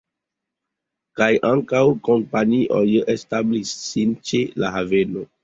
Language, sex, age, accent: Esperanto, male, 30-39, Internacia